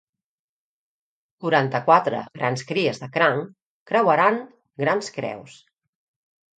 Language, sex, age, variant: Catalan, female, 50-59, Central